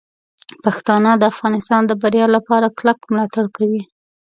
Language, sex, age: Pashto, female, 19-29